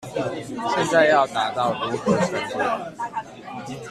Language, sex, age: Chinese, male, 19-29